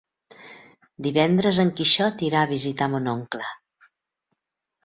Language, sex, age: Catalan, female, 60-69